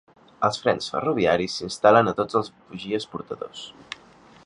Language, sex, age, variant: Catalan, male, 19-29, Central